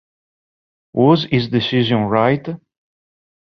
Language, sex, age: Italian, male, 40-49